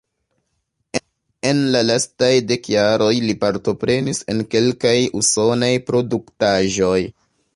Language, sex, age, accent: Esperanto, male, 19-29, Internacia